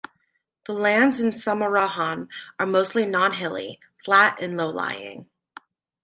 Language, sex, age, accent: English, female, 19-29, United States English